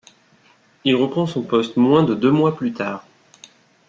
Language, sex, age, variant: French, male, 30-39, Français de métropole